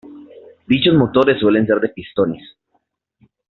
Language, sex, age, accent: Spanish, male, 19-29, Andino-Pacífico: Colombia, Perú, Ecuador, oeste de Bolivia y Venezuela andina